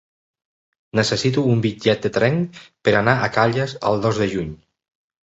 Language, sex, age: Catalan, male, 40-49